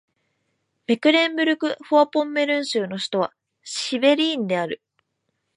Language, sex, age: Japanese, female, 19-29